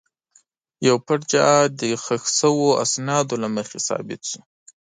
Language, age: Pashto, 19-29